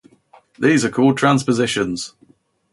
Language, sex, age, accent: English, male, 19-29, England English